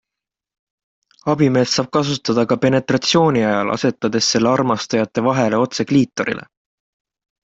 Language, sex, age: Estonian, male, 19-29